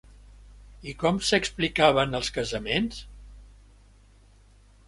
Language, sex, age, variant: Catalan, male, 70-79, Central